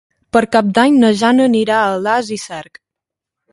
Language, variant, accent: Catalan, Balear, balear